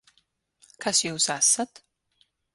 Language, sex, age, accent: Latvian, female, 30-39, Kurzeme